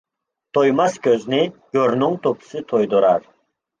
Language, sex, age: Uyghur, male, 19-29